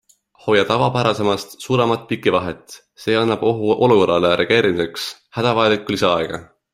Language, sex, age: Estonian, male, 19-29